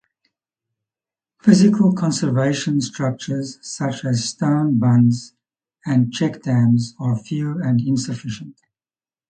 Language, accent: English, Southern African (South Africa, Zimbabwe, Namibia)